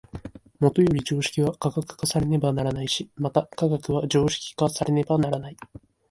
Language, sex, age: Japanese, male, under 19